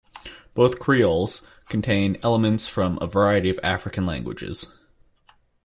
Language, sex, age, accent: English, male, 19-29, United States English